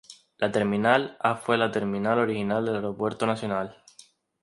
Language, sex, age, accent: Spanish, male, 19-29, España: Islas Canarias